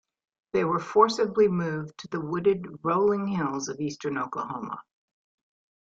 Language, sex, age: English, female, 70-79